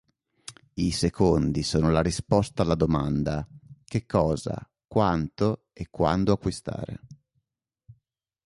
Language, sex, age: Italian, male, 30-39